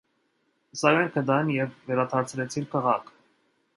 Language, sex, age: Armenian, male, 19-29